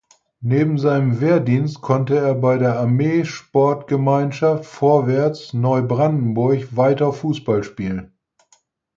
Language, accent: German, Norddeutsch